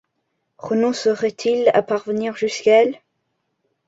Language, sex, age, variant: French, male, under 19, Français de métropole